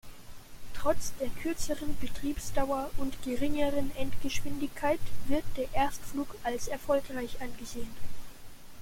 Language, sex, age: German, male, under 19